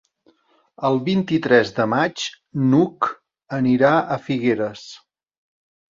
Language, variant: Catalan, Central